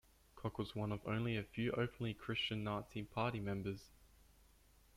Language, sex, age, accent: English, male, under 19, Australian English